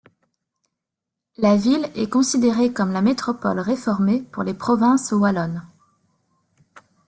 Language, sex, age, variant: French, female, 19-29, Français de métropole